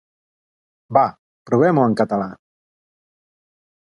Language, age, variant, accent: Catalan, 30-39, Central, central